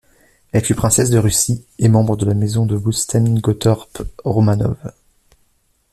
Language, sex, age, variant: French, male, 30-39, Français de métropole